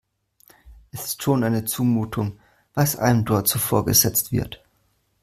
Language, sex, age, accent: German, male, 19-29, Deutschland Deutsch